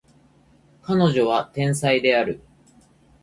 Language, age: Japanese, 30-39